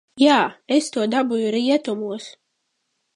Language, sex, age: Latvian, male, under 19